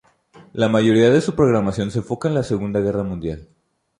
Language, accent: Spanish, México